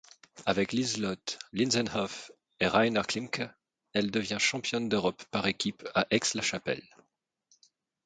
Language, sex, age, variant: French, male, 40-49, Français de métropole